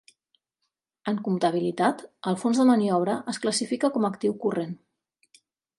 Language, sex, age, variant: Catalan, female, 40-49, Central